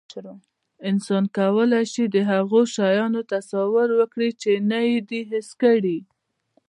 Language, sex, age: Pashto, female, 19-29